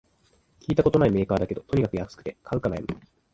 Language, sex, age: Japanese, male, 19-29